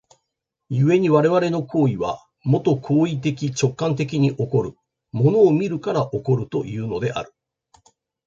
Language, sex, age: Japanese, male, 50-59